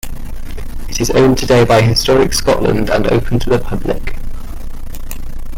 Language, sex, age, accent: English, male, 19-29, England English